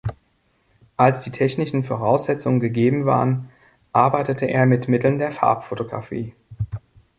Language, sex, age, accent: German, male, 40-49, Deutschland Deutsch